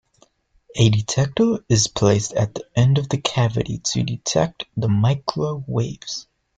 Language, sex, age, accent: English, male, under 19, United States English